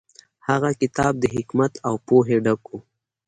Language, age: Pashto, 19-29